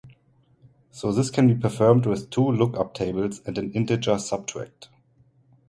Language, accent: English, United States English